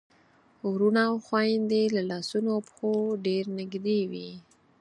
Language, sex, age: Pashto, female, 30-39